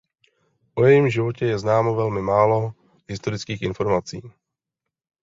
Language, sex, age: Czech, male, 30-39